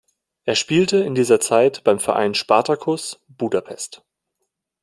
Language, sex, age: German, male, 19-29